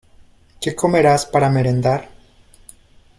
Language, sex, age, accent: Spanish, male, 30-39, México